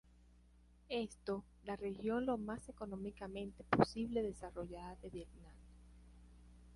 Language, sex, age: Spanish, female, 40-49